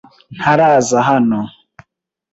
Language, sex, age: Kinyarwanda, male, 19-29